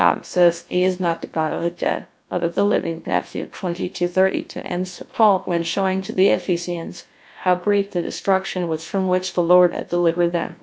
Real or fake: fake